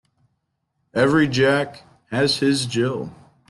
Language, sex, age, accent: English, male, 19-29, United States English